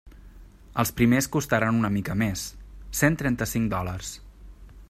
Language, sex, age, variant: Catalan, male, 30-39, Central